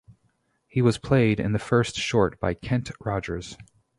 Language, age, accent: English, 30-39, United States English